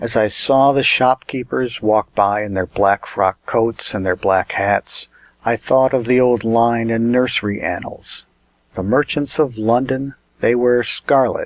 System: none